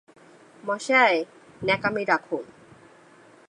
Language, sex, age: Bengali, female, 19-29